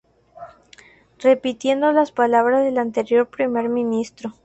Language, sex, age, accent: Spanish, male, 19-29, México